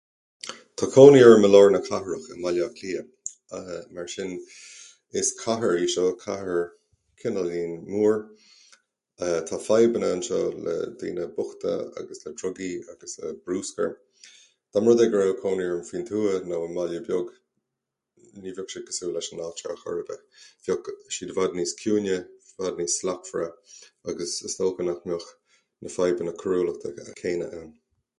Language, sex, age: Irish, male, 40-49